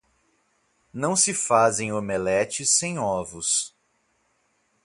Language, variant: Portuguese, Portuguese (Brasil)